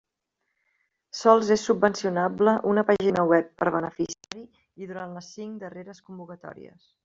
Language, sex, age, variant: Catalan, female, 30-39, Central